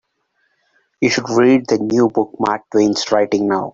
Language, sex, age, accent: English, male, 19-29, India and South Asia (India, Pakistan, Sri Lanka)